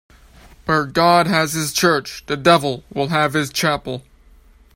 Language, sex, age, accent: English, male, under 19, United States English